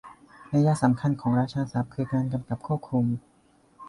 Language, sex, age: Thai, male, 19-29